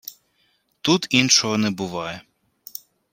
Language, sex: Ukrainian, male